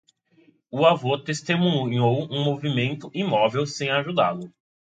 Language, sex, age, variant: Portuguese, male, 19-29, Portuguese (Brasil)